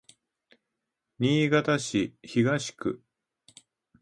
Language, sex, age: Japanese, male, 50-59